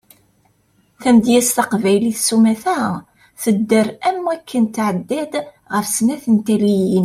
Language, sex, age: Kabyle, female, 40-49